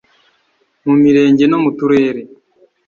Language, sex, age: Kinyarwanda, male, 19-29